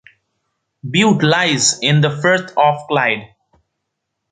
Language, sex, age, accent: English, male, under 19, India and South Asia (India, Pakistan, Sri Lanka)